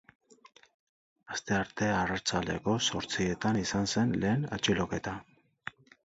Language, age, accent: Basque, 50-59, Mendebalekoa (Araba, Bizkaia, Gipuzkoako mendebaleko herri batzuk)